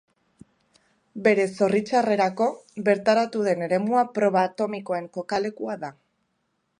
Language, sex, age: Basque, female, 19-29